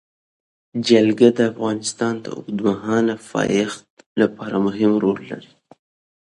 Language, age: Pashto, 19-29